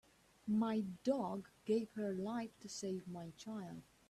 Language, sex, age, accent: English, female, 19-29, England English